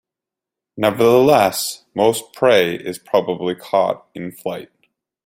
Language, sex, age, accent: English, male, 30-39, United States English